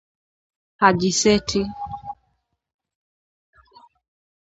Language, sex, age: Swahili, female, 30-39